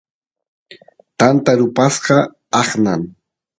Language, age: Santiago del Estero Quichua, 30-39